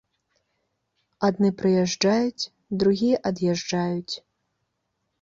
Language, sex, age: Belarusian, female, 30-39